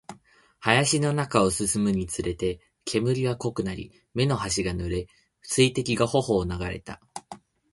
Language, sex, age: Japanese, male, 19-29